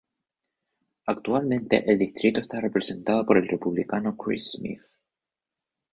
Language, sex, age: Spanish, male, 19-29